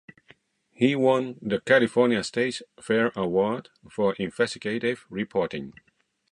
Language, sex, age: English, male, 40-49